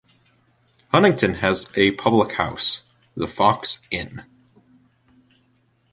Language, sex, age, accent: English, male, 19-29, United States English